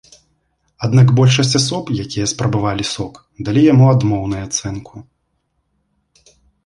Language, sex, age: Belarusian, male, 19-29